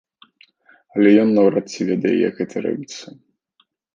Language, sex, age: Belarusian, male, 19-29